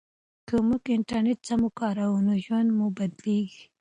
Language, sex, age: Pashto, female, 19-29